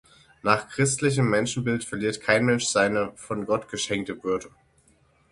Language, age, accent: German, 30-39, Deutschland Deutsch